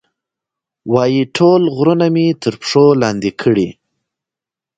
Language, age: Pashto, 19-29